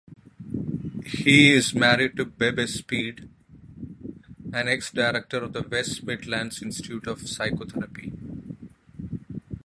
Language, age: English, 50-59